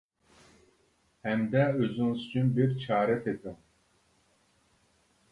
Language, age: Uyghur, 40-49